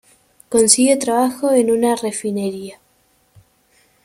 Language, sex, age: Spanish, female, under 19